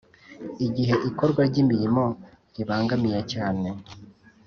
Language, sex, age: Kinyarwanda, male, 19-29